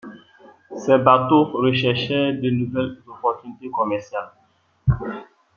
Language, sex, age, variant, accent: French, male, 30-39, Français d'Afrique subsaharienne et des îles africaines, Français de Côte d’Ivoire